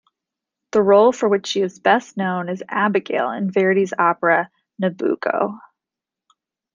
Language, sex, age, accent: English, female, 30-39, United States English